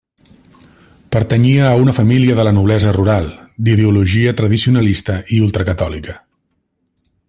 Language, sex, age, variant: Catalan, male, 40-49, Central